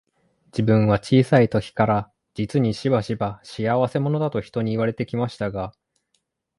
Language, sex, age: Japanese, male, 19-29